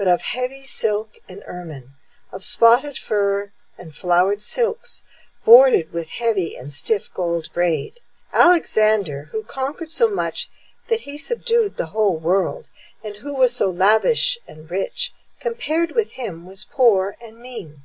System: none